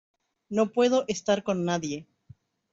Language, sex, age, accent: Spanish, female, 40-49, Rioplatense: Argentina, Uruguay, este de Bolivia, Paraguay